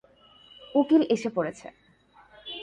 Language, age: Bengali, 19-29